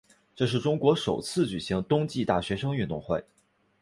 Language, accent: Chinese, 出生地：天津市; 出生地：山东省